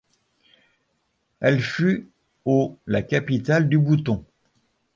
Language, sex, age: French, male, 70-79